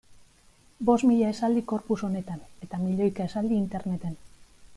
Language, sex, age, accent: Basque, female, 30-39, Erdialdekoa edo Nafarra (Gipuzkoa, Nafarroa)